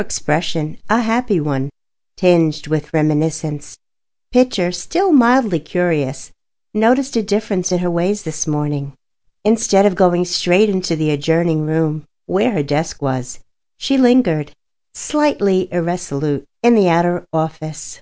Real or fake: real